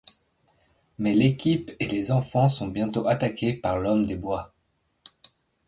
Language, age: French, 30-39